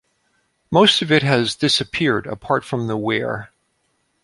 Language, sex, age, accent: English, male, 50-59, United States English